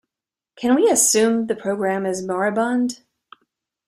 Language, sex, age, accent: English, female, 50-59, United States English